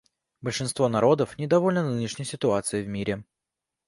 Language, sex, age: Russian, male, 19-29